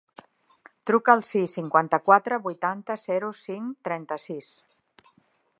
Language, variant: Catalan, Central